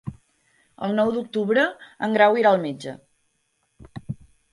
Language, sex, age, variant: Catalan, female, 19-29, Central